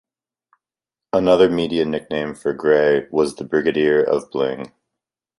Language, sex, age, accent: English, male, 30-39, United States English